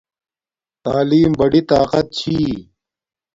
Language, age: Domaaki, 30-39